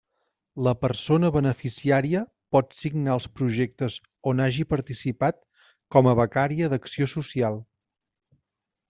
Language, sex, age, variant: Catalan, male, 30-39, Central